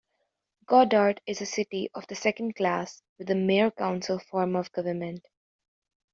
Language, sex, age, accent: English, female, under 19, United States English